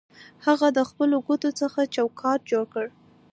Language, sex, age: Pashto, female, 19-29